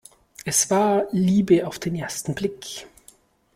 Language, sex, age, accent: German, male, 19-29, Deutschland Deutsch